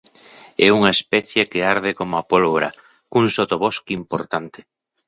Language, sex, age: Galician, male, 40-49